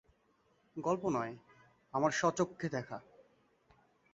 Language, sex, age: Bengali, male, 19-29